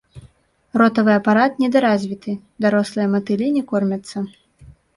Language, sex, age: Belarusian, female, 19-29